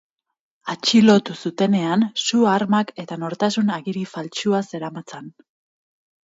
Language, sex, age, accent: Basque, female, 30-39, Mendebalekoa (Araba, Bizkaia, Gipuzkoako mendebaleko herri batzuk)